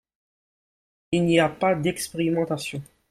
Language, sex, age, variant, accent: French, male, 19-29, Français des départements et régions d'outre-mer, Français de La Réunion